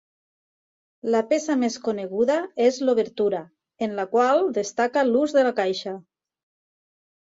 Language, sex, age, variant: Catalan, female, 30-39, Nord-Occidental